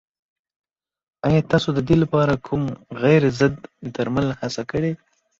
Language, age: Pashto, 19-29